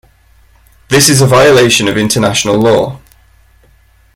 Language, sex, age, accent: English, male, 30-39, England English